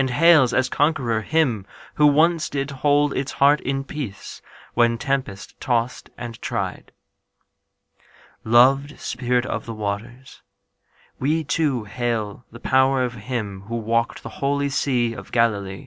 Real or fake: real